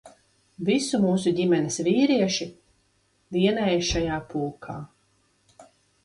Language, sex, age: Latvian, female, 30-39